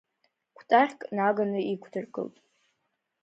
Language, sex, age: Abkhazian, female, under 19